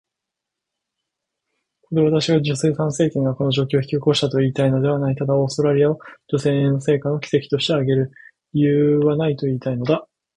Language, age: Japanese, 19-29